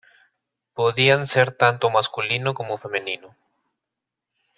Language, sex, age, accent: Spanish, male, 19-29, Andino-Pacífico: Colombia, Perú, Ecuador, oeste de Bolivia y Venezuela andina